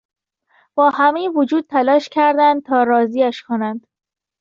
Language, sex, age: Persian, female, under 19